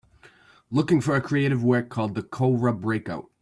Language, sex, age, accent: English, male, 30-39, United States English